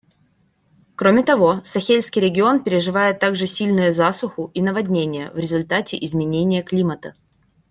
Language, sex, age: Russian, female, 19-29